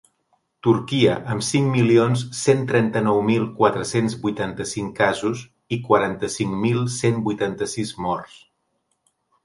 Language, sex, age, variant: Catalan, male, 50-59, Central